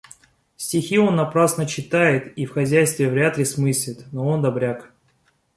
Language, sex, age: Russian, male, 19-29